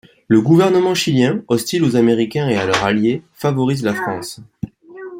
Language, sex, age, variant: French, male, 30-39, Français de métropole